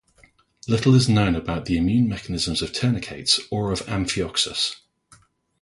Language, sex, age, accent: English, male, 30-39, England English